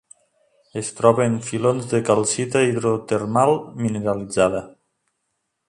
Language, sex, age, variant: Catalan, male, 40-49, Nord-Occidental